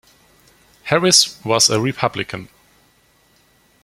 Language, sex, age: English, male, 19-29